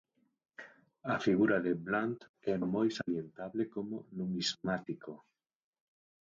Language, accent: Galician, Central (gheada); Normativo (estándar)